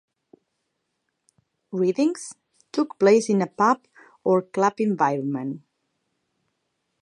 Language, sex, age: English, female, 40-49